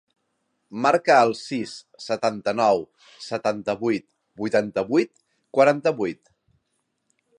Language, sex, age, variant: Catalan, male, 40-49, Central